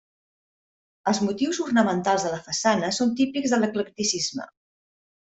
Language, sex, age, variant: Catalan, female, 50-59, Central